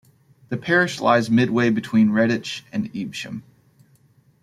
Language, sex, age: English, male, 30-39